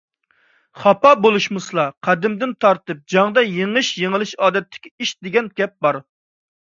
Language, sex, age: Uyghur, male, 30-39